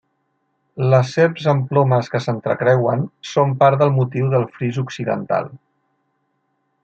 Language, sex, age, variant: Catalan, male, 50-59, Central